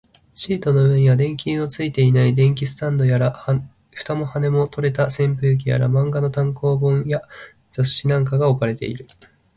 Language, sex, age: Japanese, male, under 19